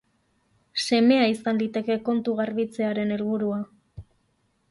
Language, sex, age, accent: Basque, female, 19-29, Mendebalekoa (Araba, Bizkaia, Gipuzkoako mendebaleko herri batzuk)